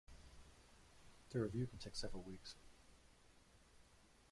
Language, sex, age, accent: English, male, 19-29, United States English